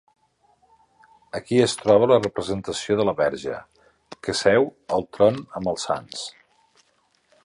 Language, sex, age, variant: Catalan, male, 50-59, Central